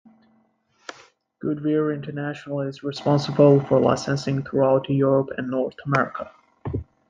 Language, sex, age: English, male, 19-29